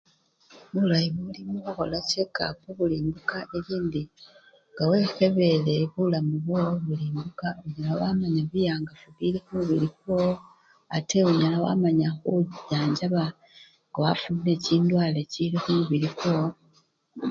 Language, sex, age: Luyia, female, 30-39